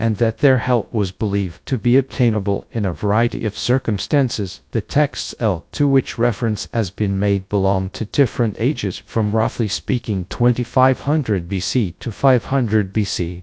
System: TTS, GradTTS